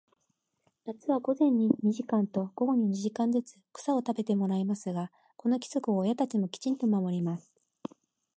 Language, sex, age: Japanese, female, 40-49